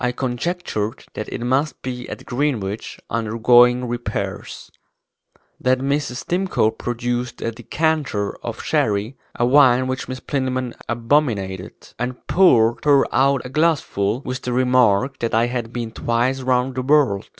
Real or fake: real